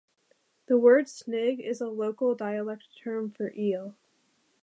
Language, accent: English, United States English